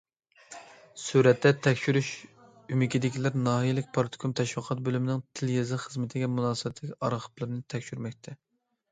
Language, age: Uyghur, 19-29